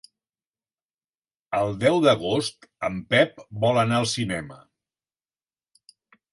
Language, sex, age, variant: Catalan, male, 70-79, Septentrional